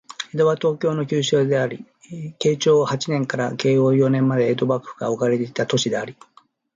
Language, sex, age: Japanese, male, 50-59